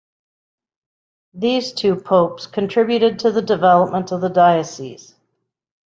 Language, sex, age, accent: English, female, 50-59, United States English